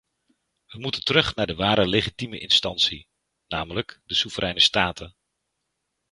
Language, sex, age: Dutch, male, 40-49